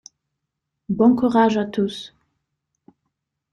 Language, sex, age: French, female, 30-39